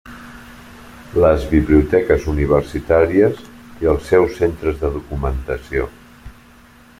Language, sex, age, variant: Catalan, male, 40-49, Central